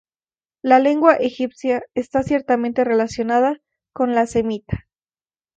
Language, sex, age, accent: Spanish, female, 19-29, México